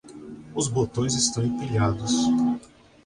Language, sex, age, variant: Portuguese, male, 40-49, Portuguese (Brasil)